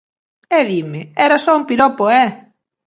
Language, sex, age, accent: Galician, female, 40-49, Central (gheada)